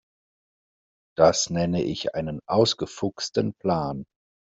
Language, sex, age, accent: German, male, 30-39, Deutschland Deutsch